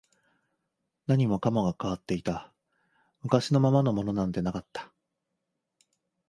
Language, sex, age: Japanese, male, 30-39